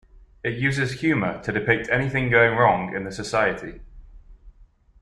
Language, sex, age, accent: English, male, 19-29, England English